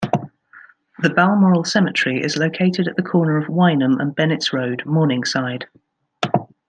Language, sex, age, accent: English, female, 30-39, England English